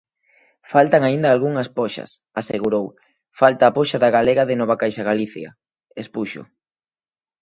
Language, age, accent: Galician, 19-29, Normativo (estándar)